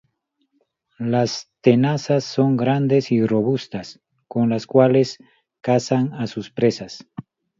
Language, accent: Spanish, Rioplatense: Argentina, Uruguay, este de Bolivia, Paraguay